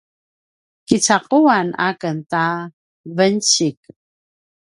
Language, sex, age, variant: Paiwan, female, 50-59, pinayuanan a kinaikacedasan (東排灣語)